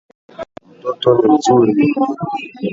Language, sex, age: Swahili, male, 19-29